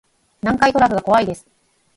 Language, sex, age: Japanese, female, 40-49